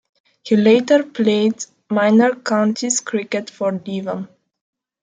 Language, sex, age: English, female, 19-29